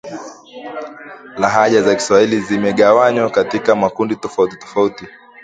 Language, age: Swahili, 19-29